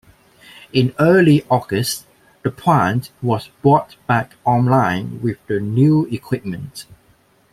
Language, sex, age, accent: English, male, 19-29, Hong Kong English